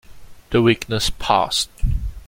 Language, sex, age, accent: English, male, 19-29, Singaporean English